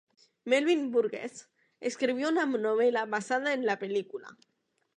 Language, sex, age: Spanish, female, 19-29